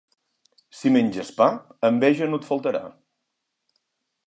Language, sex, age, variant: Catalan, male, 40-49, Nord-Occidental